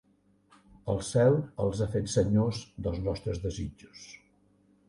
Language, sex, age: Catalan, male, 60-69